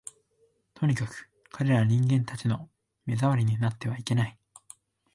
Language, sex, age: Japanese, male, 19-29